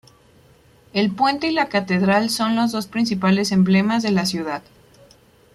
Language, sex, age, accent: Spanish, female, 19-29, México